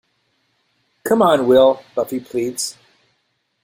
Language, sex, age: English, male, 50-59